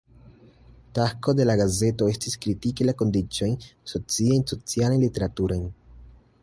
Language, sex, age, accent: Esperanto, male, 19-29, Internacia